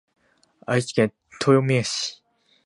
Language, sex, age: Japanese, male, 19-29